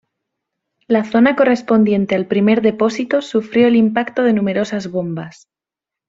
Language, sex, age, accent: Spanish, female, 19-29, España: Norte peninsular (Asturias, Castilla y León, Cantabria, País Vasco, Navarra, Aragón, La Rioja, Guadalajara, Cuenca)